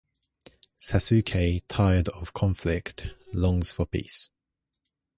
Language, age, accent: English, 19-29, England English